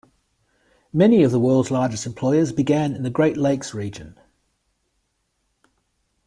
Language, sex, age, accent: English, male, 50-59, Australian English